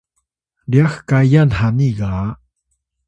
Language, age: Atayal, 30-39